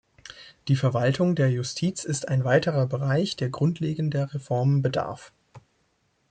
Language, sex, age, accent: German, male, 19-29, Deutschland Deutsch